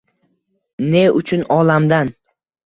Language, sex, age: Uzbek, male, under 19